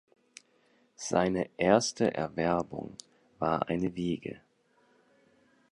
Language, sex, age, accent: German, male, 19-29, Deutschland Deutsch; Hochdeutsch